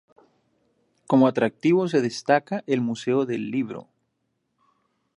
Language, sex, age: Spanish, male, 30-39